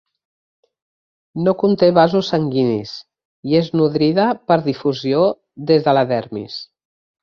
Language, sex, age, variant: Catalan, female, 50-59, Central